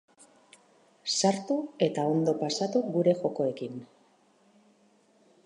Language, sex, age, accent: Basque, female, 30-39, Mendebalekoa (Araba, Bizkaia, Gipuzkoako mendebaleko herri batzuk)